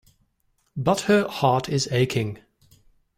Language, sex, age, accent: English, male, 40-49, England English